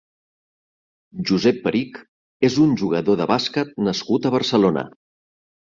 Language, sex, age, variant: Catalan, male, 40-49, Septentrional